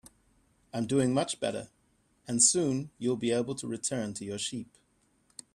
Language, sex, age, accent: English, male, 40-49, England English